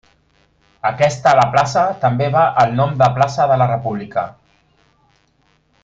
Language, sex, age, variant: Catalan, male, 40-49, Central